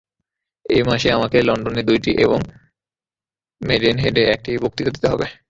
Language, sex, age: Bengali, male, 19-29